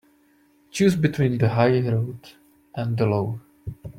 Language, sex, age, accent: English, male, 30-39, United States English